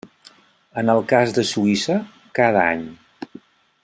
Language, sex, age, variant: Catalan, male, 50-59, Central